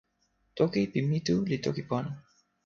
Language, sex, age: Toki Pona, male, 19-29